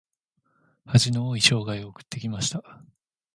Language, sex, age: Japanese, male, 19-29